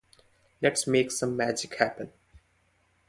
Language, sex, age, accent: English, male, 19-29, India and South Asia (India, Pakistan, Sri Lanka)